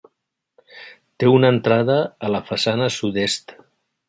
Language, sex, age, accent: Catalan, male, 60-69, valencià